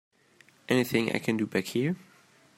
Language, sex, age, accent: English, male, 19-29, England English